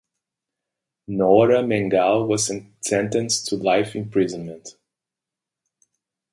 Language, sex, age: English, male, 40-49